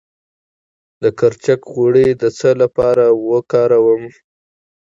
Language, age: Pashto, 30-39